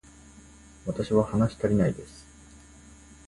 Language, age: Japanese, 30-39